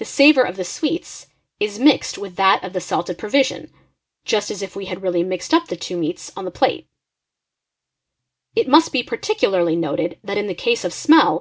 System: none